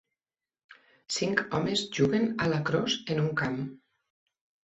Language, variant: Catalan, Central